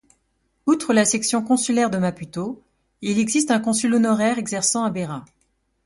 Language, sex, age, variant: French, female, 30-39, Français de métropole